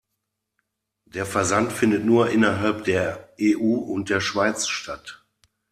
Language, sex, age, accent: German, male, 40-49, Deutschland Deutsch